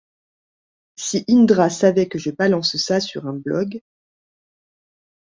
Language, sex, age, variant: French, female, 40-49, Français de métropole